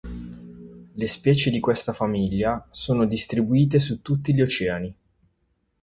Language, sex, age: Italian, male, 30-39